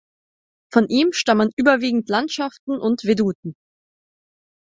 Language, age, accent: German, 19-29, Deutschland Deutsch